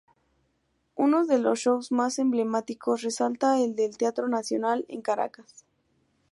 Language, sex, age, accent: Spanish, female, 19-29, México